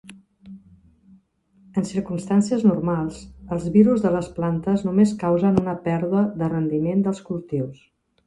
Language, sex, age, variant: Catalan, female, 50-59, Central